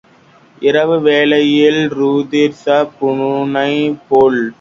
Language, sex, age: Tamil, male, under 19